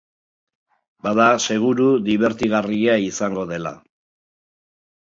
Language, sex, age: Basque, male, 60-69